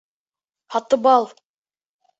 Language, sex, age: Bashkir, male, under 19